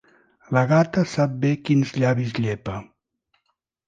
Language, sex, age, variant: Catalan, male, 60-69, Central